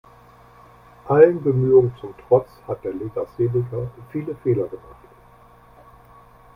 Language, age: German, 60-69